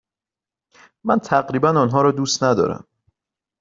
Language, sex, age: Persian, male, 30-39